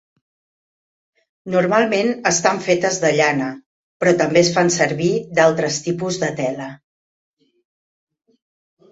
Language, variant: Catalan, Central